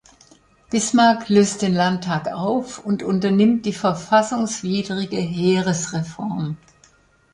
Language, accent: German, Deutschland Deutsch